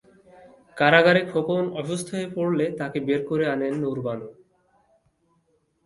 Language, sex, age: Bengali, male, 19-29